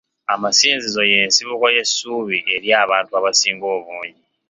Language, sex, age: Ganda, male, 19-29